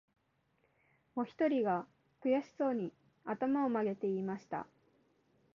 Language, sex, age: Japanese, female, 19-29